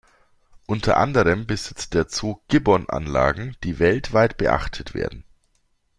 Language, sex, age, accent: German, male, 40-49, Deutschland Deutsch